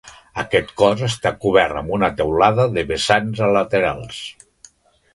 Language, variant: Catalan, Nord-Occidental